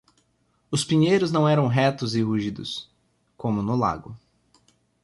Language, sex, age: Portuguese, male, 19-29